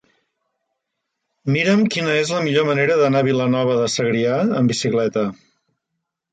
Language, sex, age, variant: Catalan, male, 50-59, Central